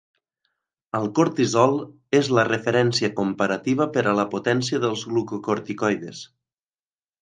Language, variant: Catalan, Nord-Occidental